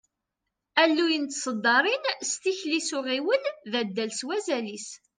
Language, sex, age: Kabyle, female, 40-49